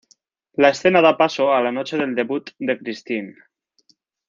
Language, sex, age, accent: Spanish, male, 19-29, España: Norte peninsular (Asturias, Castilla y León, Cantabria, País Vasco, Navarra, Aragón, La Rioja, Guadalajara, Cuenca)